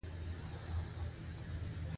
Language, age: Pashto, 19-29